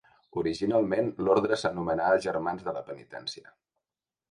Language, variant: Catalan, Central